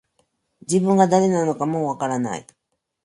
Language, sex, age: Japanese, female, 40-49